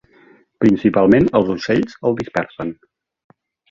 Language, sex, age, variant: Catalan, male, 50-59, Central